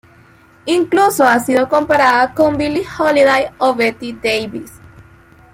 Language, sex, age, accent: Spanish, female, 19-29, América central